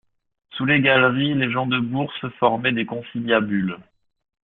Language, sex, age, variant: French, male, 30-39, Français de métropole